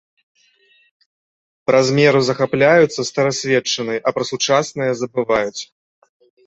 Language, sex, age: Belarusian, male, 30-39